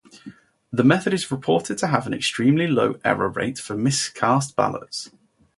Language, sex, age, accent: English, male, 19-29, England English